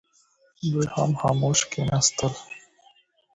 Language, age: Pashto, 19-29